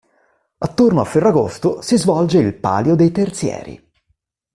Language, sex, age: Italian, male, 30-39